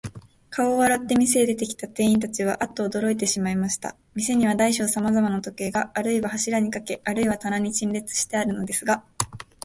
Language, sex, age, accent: Japanese, female, 19-29, 標準語